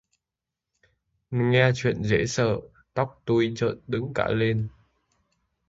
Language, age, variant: Vietnamese, 19-29, Hà Nội